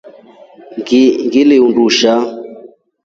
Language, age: Rombo, 30-39